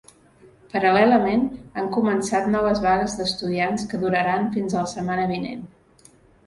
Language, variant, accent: Catalan, Central, central